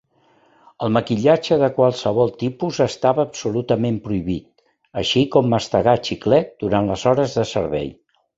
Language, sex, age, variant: Catalan, male, 70-79, Central